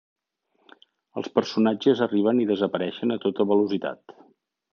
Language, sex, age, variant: Catalan, male, 50-59, Central